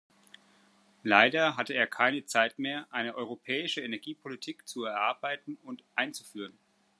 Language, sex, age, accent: German, male, 30-39, Deutschland Deutsch